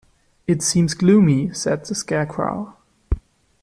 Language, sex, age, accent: English, male, under 19, United States English